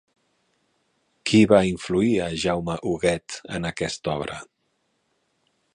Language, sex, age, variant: Catalan, male, 40-49, Central